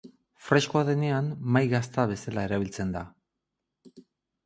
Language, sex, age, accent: Basque, male, 40-49, Erdialdekoa edo Nafarra (Gipuzkoa, Nafarroa)